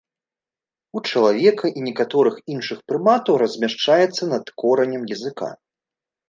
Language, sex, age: Belarusian, male, 19-29